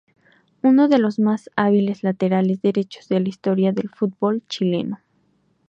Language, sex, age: Spanish, female, 19-29